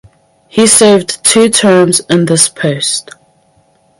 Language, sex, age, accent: English, female, 19-29, New Zealand English